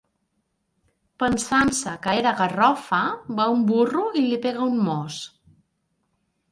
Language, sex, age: Catalan, female, 40-49